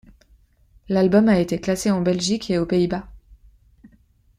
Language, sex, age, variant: French, female, 30-39, Français de métropole